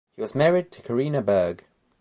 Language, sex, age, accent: English, male, under 19, England English